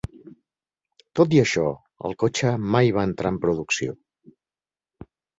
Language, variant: Catalan, Central